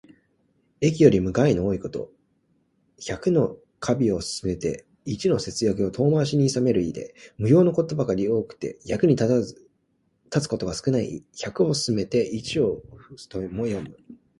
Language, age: Japanese, 19-29